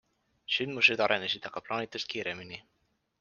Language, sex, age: Estonian, male, 19-29